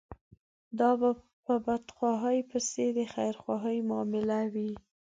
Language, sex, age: Pashto, female, 19-29